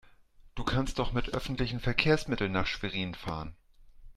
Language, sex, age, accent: German, male, 40-49, Deutschland Deutsch